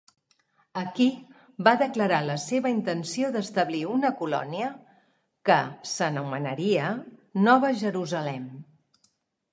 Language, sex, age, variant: Catalan, female, 50-59, Central